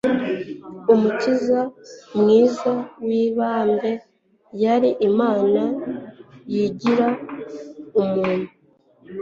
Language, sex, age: Kinyarwanda, female, 19-29